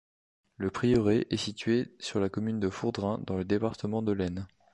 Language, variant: French, Français de métropole